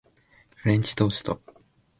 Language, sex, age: Japanese, male, 19-29